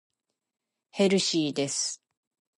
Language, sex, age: Japanese, female, 60-69